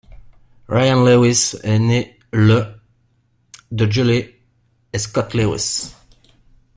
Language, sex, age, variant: French, male, 30-39, Français de métropole